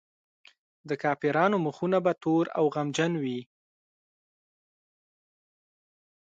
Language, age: Pashto, 19-29